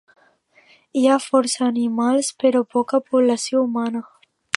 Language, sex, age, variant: Catalan, female, under 19, Alacantí